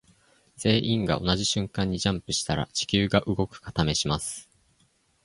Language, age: Japanese, under 19